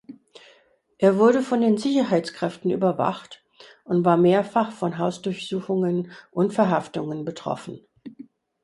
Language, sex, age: German, female, 60-69